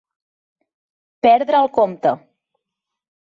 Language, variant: Catalan, Central